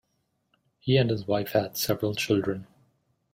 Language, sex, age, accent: English, male, 19-29, United States English